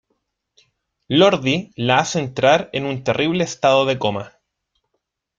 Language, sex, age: Spanish, male, 19-29